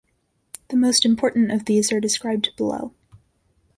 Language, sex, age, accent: English, female, under 19, United States English